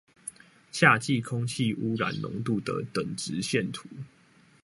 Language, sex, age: Chinese, male, 19-29